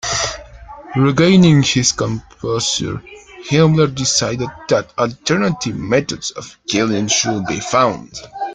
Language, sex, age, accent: English, male, 19-29, United States English